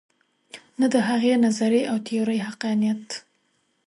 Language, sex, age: Pashto, female, 19-29